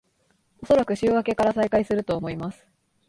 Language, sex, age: Japanese, female, 19-29